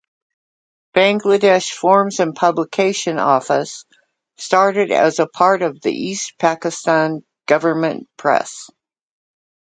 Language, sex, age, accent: English, female, 70-79, West Coast